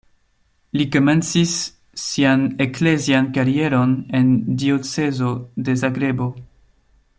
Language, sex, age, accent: Esperanto, male, 19-29, Internacia